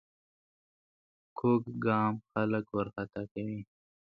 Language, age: Pashto, 19-29